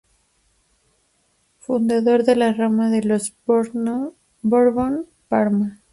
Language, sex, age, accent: Spanish, female, 19-29, México